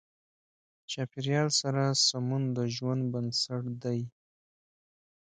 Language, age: Pashto, 19-29